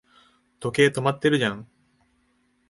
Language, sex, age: Japanese, male, 19-29